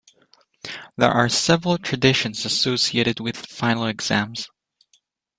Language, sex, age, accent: English, male, under 19, United States English